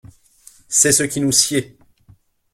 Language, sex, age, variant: French, male, 19-29, Français de métropole